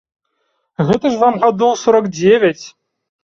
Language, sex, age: Belarusian, male, 19-29